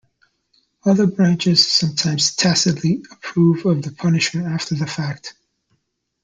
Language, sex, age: English, male, 40-49